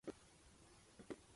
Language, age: Chinese, 30-39